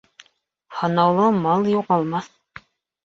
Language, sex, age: Bashkir, female, 40-49